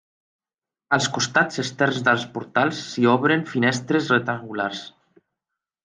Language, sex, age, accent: Catalan, male, 19-29, valencià